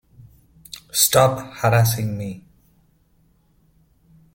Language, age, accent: English, 30-39, India and South Asia (India, Pakistan, Sri Lanka)